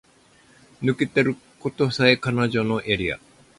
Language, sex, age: Japanese, male, 70-79